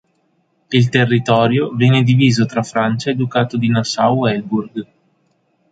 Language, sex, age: Italian, male, 30-39